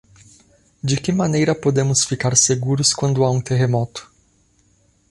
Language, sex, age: Portuguese, male, 30-39